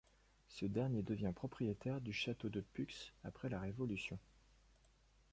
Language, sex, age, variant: French, male, 40-49, Français de métropole